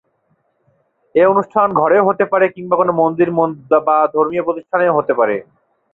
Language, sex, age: Bengali, male, 30-39